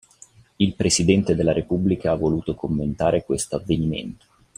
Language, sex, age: Italian, male, 30-39